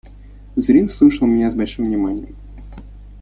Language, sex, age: Russian, male, 19-29